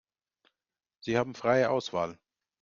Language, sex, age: German, male, 30-39